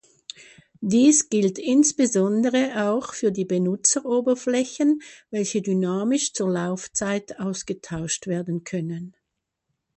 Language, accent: German, Schweizerdeutsch